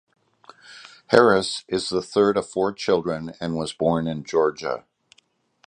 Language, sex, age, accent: English, male, 70-79, Canadian English